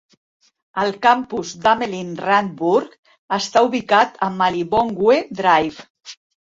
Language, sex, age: Catalan, female, 60-69